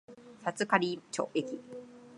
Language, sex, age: Japanese, female, 19-29